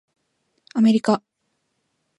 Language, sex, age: Japanese, female, 19-29